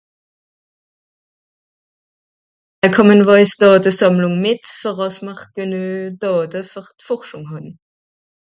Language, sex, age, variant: Swiss German, female, 19-29, Nordniederàlemmànisch (Rishoffe, Zàwere, Bùsswìller, Hawenau, Brüemt, Stroossbùri, Molse, Dàmbàch, Schlettstàtt, Pfàlzbùri usw.)